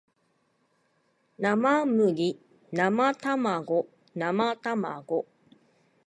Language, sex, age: Japanese, female, 30-39